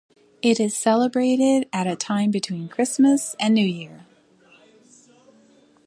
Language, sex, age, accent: English, female, 60-69, United States English